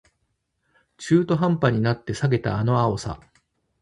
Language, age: Japanese, 40-49